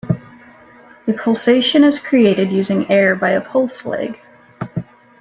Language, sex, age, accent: English, female, 19-29, United States English